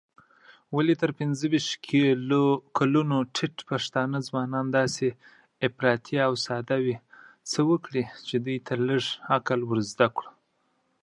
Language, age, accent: Pashto, 19-29, کندهاری لهجه